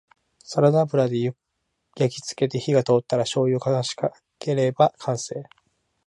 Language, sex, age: Japanese, male, 19-29